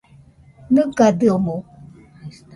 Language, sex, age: Nüpode Huitoto, female, 40-49